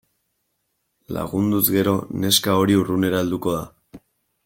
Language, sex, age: Basque, male, 19-29